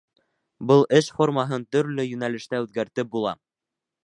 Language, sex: Bashkir, male